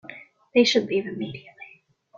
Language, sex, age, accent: English, female, 19-29, Canadian English